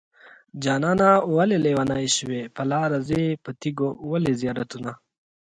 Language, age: Pashto, 19-29